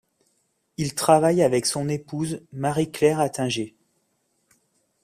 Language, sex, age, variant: French, male, 40-49, Français de métropole